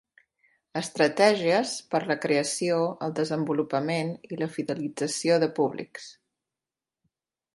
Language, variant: Catalan, Central